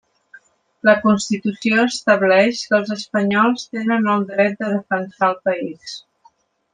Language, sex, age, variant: Catalan, female, 60-69, Central